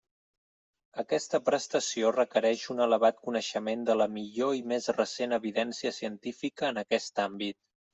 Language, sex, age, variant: Catalan, male, 30-39, Central